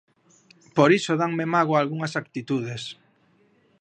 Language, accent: Galician, Normativo (estándar)